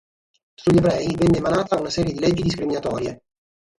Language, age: Italian, 40-49